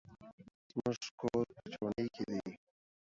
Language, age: Pashto, under 19